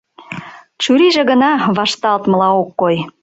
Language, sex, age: Mari, female, 30-39